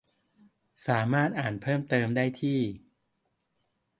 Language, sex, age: Thai, male, 40-49